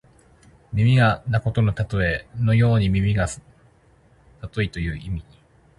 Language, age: Japanese, 30-39